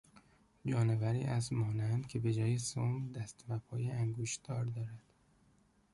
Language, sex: Persian, male